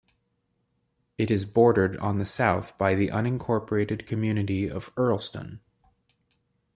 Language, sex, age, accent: English, male, 19-29, United States English